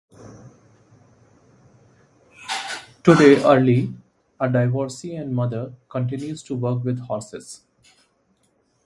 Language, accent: English, India and South Asia (India, Pakistan, Sri Lanka)